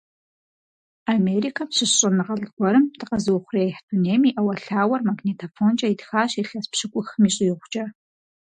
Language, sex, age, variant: Kabardian, female, 30-39, Адыгэбзэ (Къэбэрдей, Кирил, Урысей)